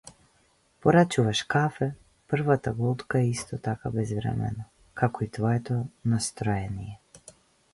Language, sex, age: Macedonian, female, 30-39